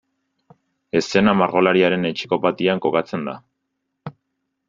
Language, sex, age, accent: Basque, male, 19-29, Mendebalekoa (Araba, Bizkaia, Gipuzkoako mendebaleko herri batzuk)